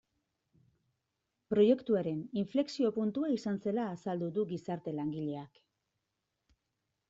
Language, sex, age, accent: Basque, female, 40-49, Mendebalekoa (Araba, Bizkaia, Gipuzkoako mendebaleko herri batzuk)